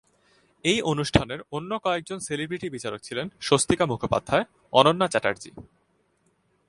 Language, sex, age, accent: Bengali, male, 19-29, প্রমিত